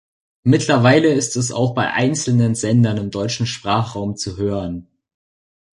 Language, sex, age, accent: German, male, under 19, Deutschland Deutsch